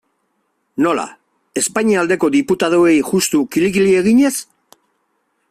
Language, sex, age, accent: Basque, male, 40-49, Mendebalekoa (Araba, Bizkaia, Gipuzkoako mendebaleko herri batzuk)